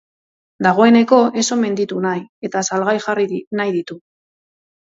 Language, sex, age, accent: Basque, female, 40-49, Mendebalekoa (Araba, Bizkaia, Gipuzkoako mendebaleko herri batzuk)